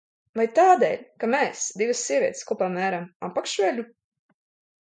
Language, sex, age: Latvian, female, under 19